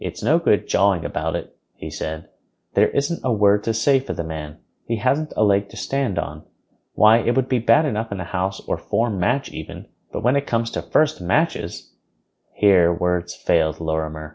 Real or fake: real